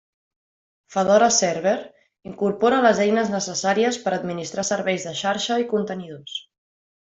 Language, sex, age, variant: Catalan, female, 19-29, Central